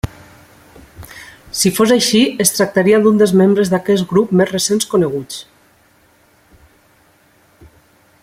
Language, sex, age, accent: Catalan, female, 30-39, valencià